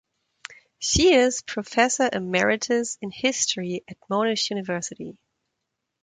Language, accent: English, Canadian English; German English